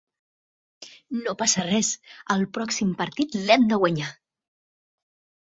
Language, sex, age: Catalan, female, 40-49